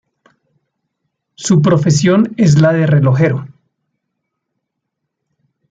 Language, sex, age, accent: Spanish, male, 30-39, Andino-Pacífico: Colombia, Perú, Ecuador, oeste de Bolivia y Venezuela andina